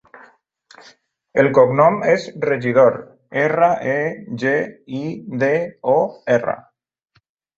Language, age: Catalan, 50-59